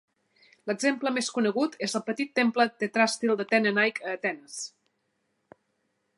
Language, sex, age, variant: Catalan, female, 40-49, Central